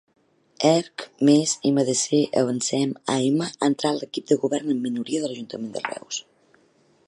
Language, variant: Catalan, Central